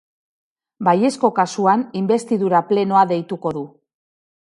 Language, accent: Basque, Mendebalekoa (Araba, Bizkaia, Gipuzkoako mendebaleko herri batzuk)